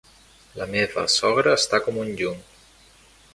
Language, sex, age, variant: Catalan, male, 19-29, Central